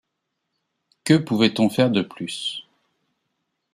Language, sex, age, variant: French, male, 40-49, Français de métropole